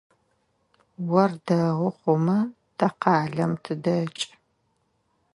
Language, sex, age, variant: Adyghe, female, 30-39, Адыгабзэ (Кирил, пстэумэ зэдыряе)